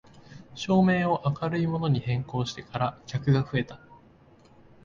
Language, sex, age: Japanese, male, 19-29